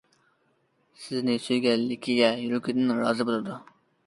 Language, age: Uyghur, 19-29